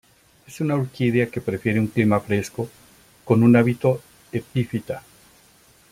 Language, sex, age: Spanish, male, 50-59